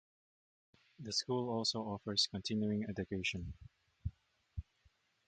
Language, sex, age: English, male, 19-29